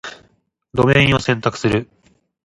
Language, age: Japanese, 19-29